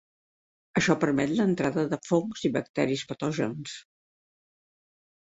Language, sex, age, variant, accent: Catalan, female, 70-79, Central, central